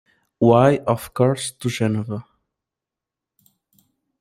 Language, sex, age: English, male, 19-29